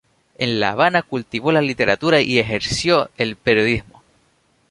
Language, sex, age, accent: Spanish, male, 19-29, España: Islas Canarias